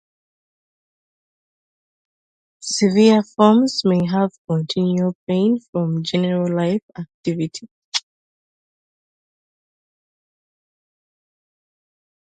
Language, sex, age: English, female, 19-29